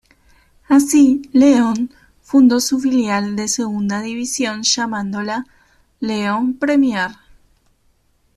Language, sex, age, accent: Spanish, female, 19-29, Rioplatense: Argentina, Uruguay, este de Bolivia, Paraguay